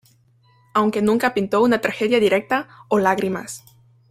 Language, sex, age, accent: Spanish, female, 19-29, México